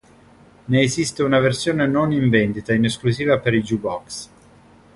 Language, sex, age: Italian, male, 30-39